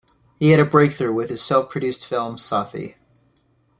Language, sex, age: English, male, 19-29